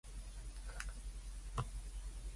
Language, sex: Cantonese, female